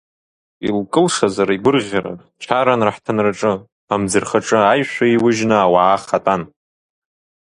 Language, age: Abkhazian, 19-29